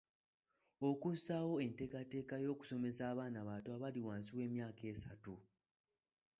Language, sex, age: Ganda, male, 19-29